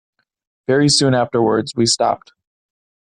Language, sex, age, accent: English, male, 19-29, United States English